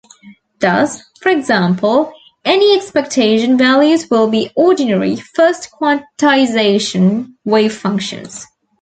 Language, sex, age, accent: English, female, 19-29, Australian English